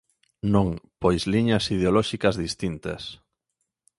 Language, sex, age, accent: Galician, male, 19-29, Normativo (estándar)